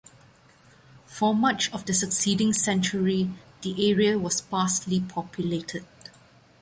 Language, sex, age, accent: English, female, 30-39, Malaysian English